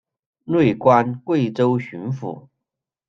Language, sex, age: Chinese, male, 40-49